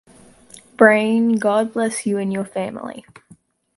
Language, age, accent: English, under 19, Australian English